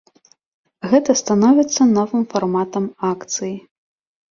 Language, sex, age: Belarusian, female, 19-29